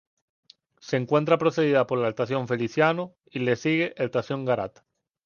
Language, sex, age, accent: Spanish, male, 19-29, España: Islas Canarias